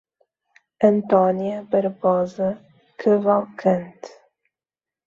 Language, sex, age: Portuguese, female, 19-29